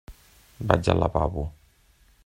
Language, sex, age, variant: Catalan, male, 40-49, Central